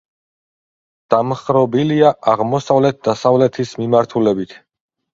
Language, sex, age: Georgian, male, 30-39